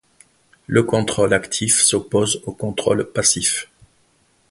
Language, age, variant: French, 50-59, Français de métropole